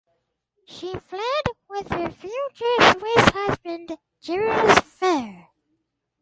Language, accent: English, United States English